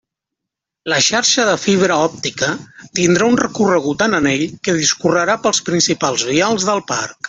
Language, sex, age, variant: Catalan, male, 40-49, Central